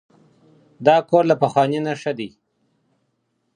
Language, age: Pashto, 30-39